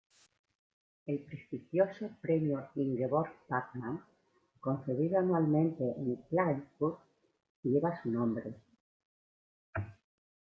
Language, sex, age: Spanish, female, 50-59